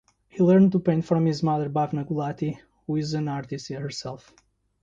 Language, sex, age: English, male, 30-39